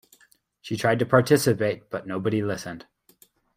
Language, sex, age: English, male, 19-29